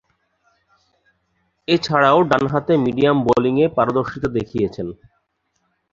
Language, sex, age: Bengali, male, 30-39